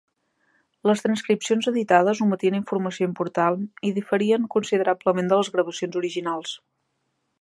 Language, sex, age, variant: Catalan, female, 30-39, Central